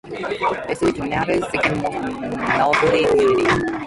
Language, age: English, 19-29